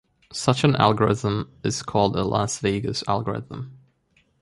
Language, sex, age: English, male, 19-29